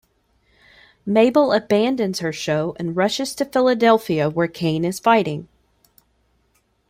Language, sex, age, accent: English, female, 30-39, United States English